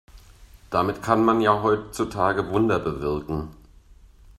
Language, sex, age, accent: German, male, 50-59, Deutschland Deutsch